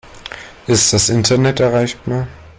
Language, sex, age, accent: German, male, under 19, Deutschland Deutsch